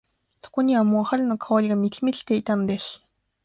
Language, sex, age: Japanese, female, under 19